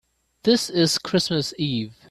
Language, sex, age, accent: English, male, 40-49, Hong Kong English